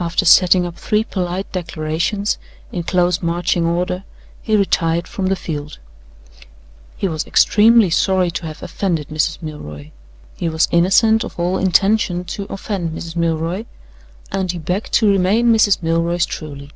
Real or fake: real